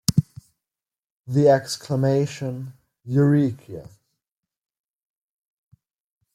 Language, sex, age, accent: English, male, under 19, England English